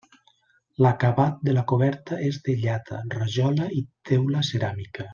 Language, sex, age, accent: Catalan, male, 40-49, valencià